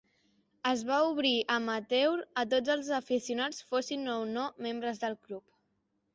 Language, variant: Catalan, Central